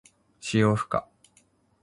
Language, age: Japanese, 19-29